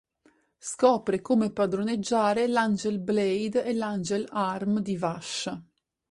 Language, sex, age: Italian, female, 30-39